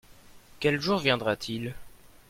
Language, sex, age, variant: French, male, under 19, Français de métropole